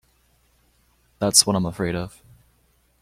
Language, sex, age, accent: English, male, 19-29, United States English